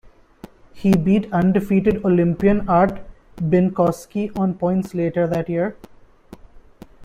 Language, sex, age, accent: English, male, 19-29, India and South Asia (India, Pakistan, Sri Lanka)